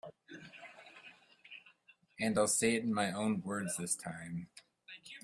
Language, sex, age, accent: English, male, 19-29, United States English